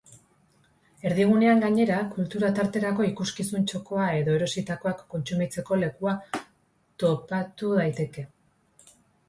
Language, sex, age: Basque, female, 40-49